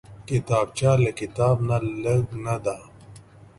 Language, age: Pashto, 30-39